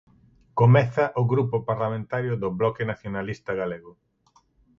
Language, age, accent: Galician, 40-49, Oriental (común en zona oriental)